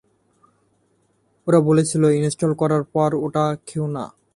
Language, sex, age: Bengali, male, 19-29